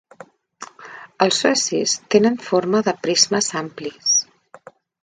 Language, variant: Catalan, Central